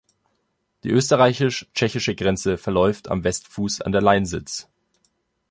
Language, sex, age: German, male, 19-29